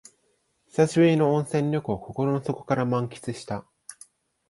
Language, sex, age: Japanese, male, 19-29